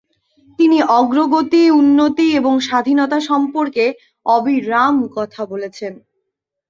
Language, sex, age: Bengali, female, 19-29